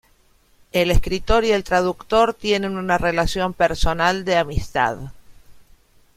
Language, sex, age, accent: Spanish, female, 50-59, Rioplatense: Argentina, Uruguay, este de Bolivia, Paraguay